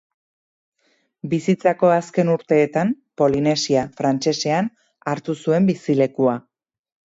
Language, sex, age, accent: Basque, female, 30-39, Erdialdekoa edo Nafarra (Gipuzkoa, Nafarroa)